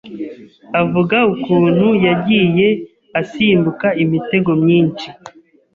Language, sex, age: Kinyarwanda, male, 19-29